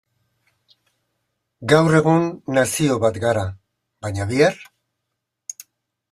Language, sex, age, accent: Basque, male, 60-69, Mendebalekoa (Araba, Bizkaia, Gipuzkoako mendebaleko herri batzuk)